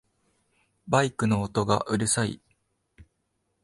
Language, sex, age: Japanese, male, 19-29